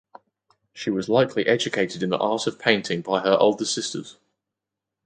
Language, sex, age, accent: English, male, under 19, England English